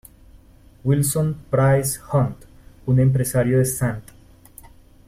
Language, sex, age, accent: Spanish, male, 30-39, Caribe: Cuba, Venezuela, Puerto Rico, República Dominicana, Panamá, Colombia caribeña, México caribeño, Costa del golfo de México